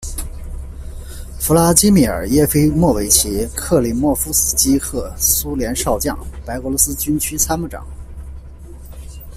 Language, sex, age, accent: Chinese, male, 30-39, 出生地：江苏省